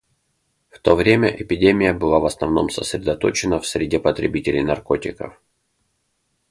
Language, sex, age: Russian, male, 30-39